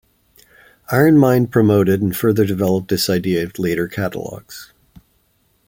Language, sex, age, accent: English, male, 50-59, Canadian English